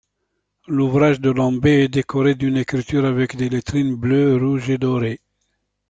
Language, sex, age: French, male, 60-69